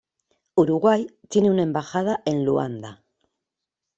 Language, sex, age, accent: Spanish, female, 50-59, España: Norte peninsular (Asturias, Castilla y León, Cantabria, País Vasco, Navarra, Aragón, La Rioja, Guadalajara, Cuenca)